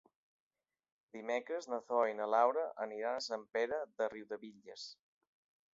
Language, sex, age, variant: Catalan, male, 30-39, Balear